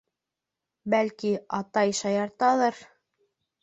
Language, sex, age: Bashkir, female, under 19